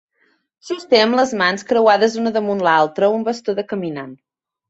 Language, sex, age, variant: Catalan, female, 30-39, Central